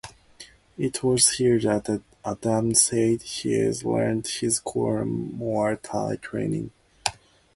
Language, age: English, 19-29